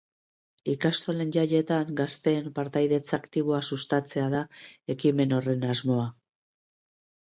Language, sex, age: Basque, female, 50-59